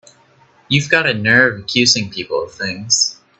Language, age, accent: English, 19-29, United States English